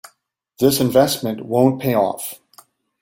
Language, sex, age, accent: English, male, 50-59, United States English